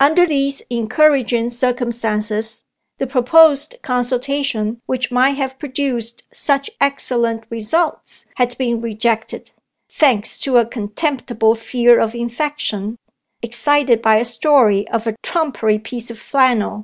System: none